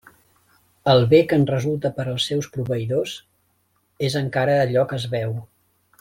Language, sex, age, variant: Catalan, male, 30-39, Central